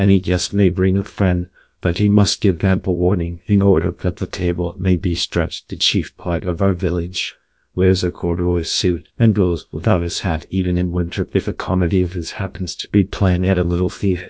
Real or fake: fake